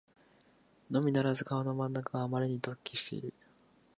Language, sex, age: Japanese, male, 19-29